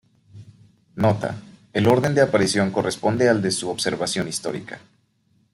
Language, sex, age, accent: Spanish, male, 19-29, México